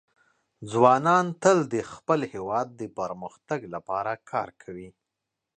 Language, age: Pashto, 30-39